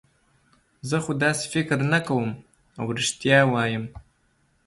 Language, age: Pashto, 19-29